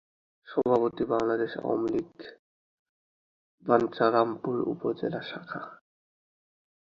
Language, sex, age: Bengali, male, 19-29